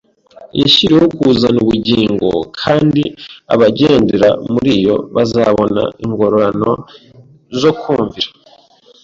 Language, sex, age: Kinyarwanda, male, 19-29